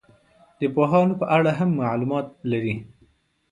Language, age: Pashto, 30-39